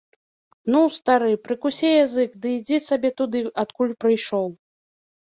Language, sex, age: Belarusian, female, 19-29